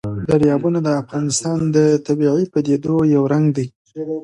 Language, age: Pashto, 30-39